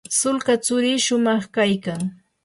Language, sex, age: Yanahuanca Pasco Quechua, female, 30-39